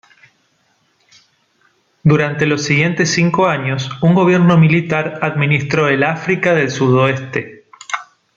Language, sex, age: Spanish, male, 30-39